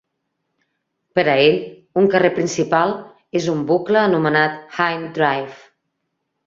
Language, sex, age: Catalan, female, 40-49